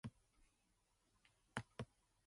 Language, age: English, 19-29